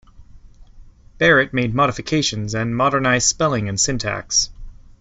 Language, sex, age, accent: English, male, 30-39, Canadian English